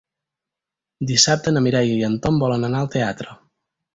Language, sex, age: Catalan, male, 19-29